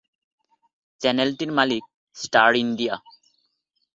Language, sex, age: Bengali, male, 19-29